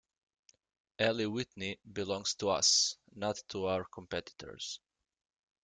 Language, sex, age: English, male, 30-39